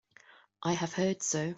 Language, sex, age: English, female, 30-39